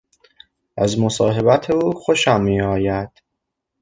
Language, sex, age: Persian, male, under 19